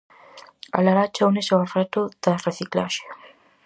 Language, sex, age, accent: Galician, female, under 19, Atlántico (seseo e gheada)